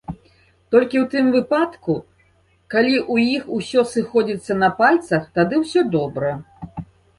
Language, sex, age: Belarusian, female, 60-69